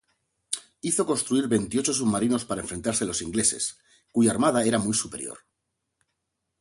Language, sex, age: Spanish, male, 50-59